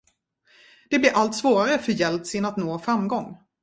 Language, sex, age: Swedish, female, 40-49